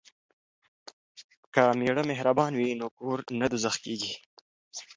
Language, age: Pashto, 19-29